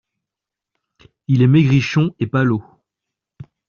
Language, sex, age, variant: French, male, 30-39, Français de métropole